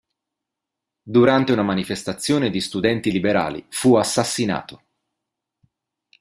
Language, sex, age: Italian, male, 30-39